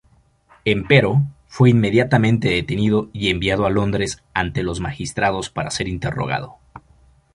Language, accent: Spanish, México